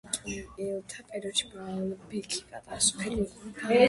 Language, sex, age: Georgian, female, under 19